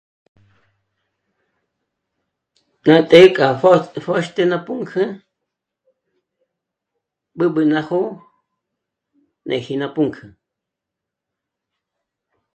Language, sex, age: Michoacán Mazahua, female, 60-69